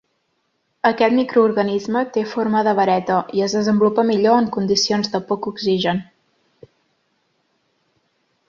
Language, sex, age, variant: Catalan, female, 30-39, Central